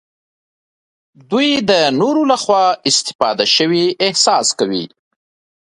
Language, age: Pashto, 30-39